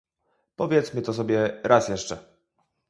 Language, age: Polish, 19-29